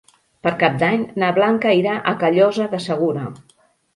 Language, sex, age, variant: Catalan, female, 50-59, Central